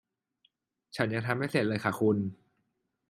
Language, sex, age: Thai, male, 19-29